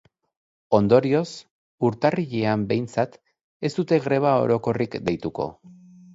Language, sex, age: Basque, male, 40-49